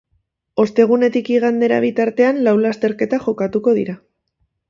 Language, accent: Basque, Erdialdekoa edo Nafarra (Gipuzkoa, Nafarroa)